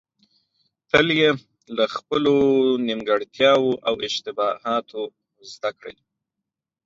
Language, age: Pashto, 30-39